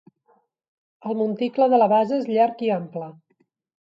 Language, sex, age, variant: Catalan, female, 40-49, Central